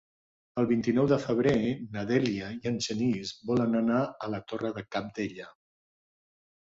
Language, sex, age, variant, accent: Catalan, male, 60-69, Central, Català central